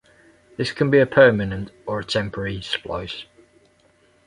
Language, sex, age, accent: English, male, 40-49, England English